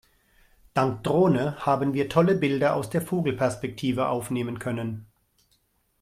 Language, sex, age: German, male, 50-59